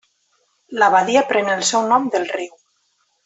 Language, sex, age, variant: Catalan, female, 30-39, Nord-Occidental